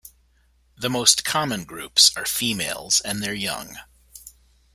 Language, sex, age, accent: English, male, 30-39, United States English